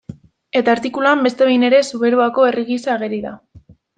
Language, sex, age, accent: Basque, female, 19-29, Mendebalekoa (Araba, Bizkaia, Gipuzkoako mendebaleko herri batzuk)